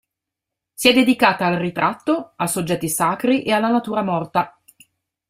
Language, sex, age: Italian, female, 40-49